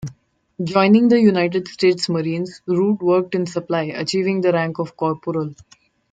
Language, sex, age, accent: English, female, 19-29, India and South Asia (India, Pakistan, Sri Lanka)